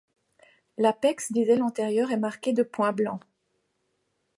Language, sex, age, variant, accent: French, female, 40-49, Français d'Europe, Français de Suisse